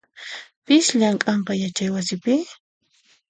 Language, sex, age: Puno Quechua, female, 19-29